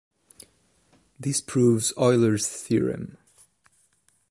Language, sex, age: English, male, 30-39